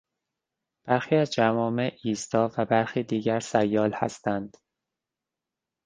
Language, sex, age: Persian, male, 30-39